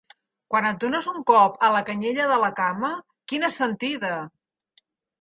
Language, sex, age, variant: Catalan, female, 50-59, Central